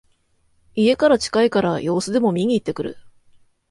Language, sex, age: Japanese, female, 40-49